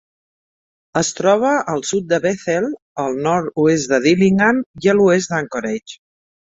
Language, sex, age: Catalan, female, 50-59